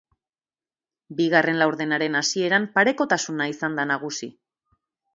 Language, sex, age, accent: Basque, female, 30-39, Erdialdekoa edo Nafarra (Gipuzkoa, Nafarroa)